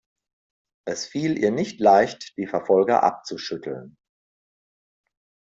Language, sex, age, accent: German, male, 50-59, Deutschland Deutsch